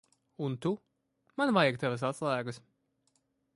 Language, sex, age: Latvian, male, 30-39